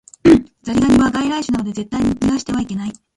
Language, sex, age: Japanese, female, 30-39